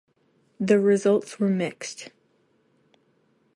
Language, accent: English, United States English